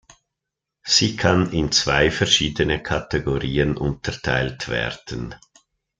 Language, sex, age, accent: German, male, 60-69, Schweizerdeutsch